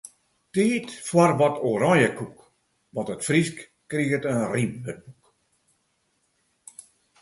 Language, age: Western Frisian, 70-79